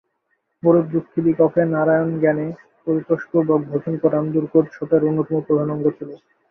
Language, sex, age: Bengali, male, 19-29